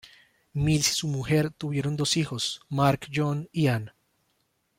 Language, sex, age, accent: Spanish, male, 19-29, Andino-Pacífico: Colombia, Perú, Ecuador, oeste de Bolivia y Venezuela andina